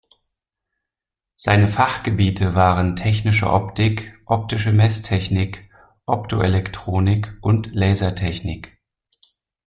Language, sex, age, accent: German, male, 30-39, Deutschland Deutsch